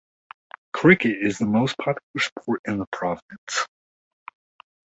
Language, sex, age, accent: English, male, 30-39, United States English